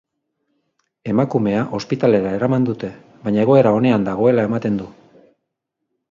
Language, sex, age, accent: Basque, male, 60-69, Erdialdekoa edo Nafarra (Gipuzkoa, Nafarroa)